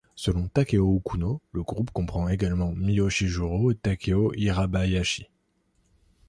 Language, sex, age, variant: French, male, 19-29, Français de métropole